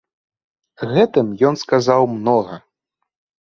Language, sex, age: Belarusian, male, under 19